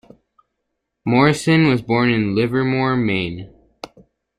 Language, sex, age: English, male, under 19